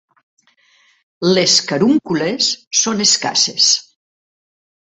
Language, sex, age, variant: Catalan, female, 60-69, Central